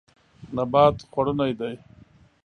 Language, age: Pashto, 40-49